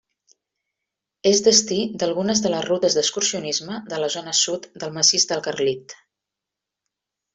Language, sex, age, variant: Catalan, female, 40-49, Central